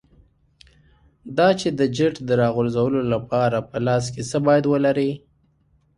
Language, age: Pashto, 19-29